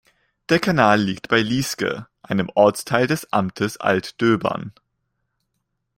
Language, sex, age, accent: German, male, 19-29, Deutschland Deutsch